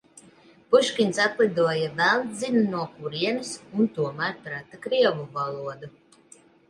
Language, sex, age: Latvian, female, 30-39